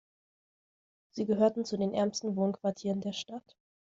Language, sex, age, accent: German, female, 19-29, Deutschland Deutsch